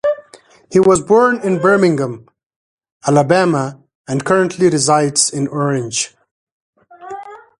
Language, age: English, 30-39